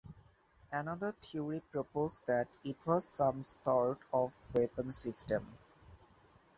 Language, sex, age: English, male, 19-29